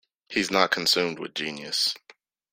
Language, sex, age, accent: English, male, 19-29, United States English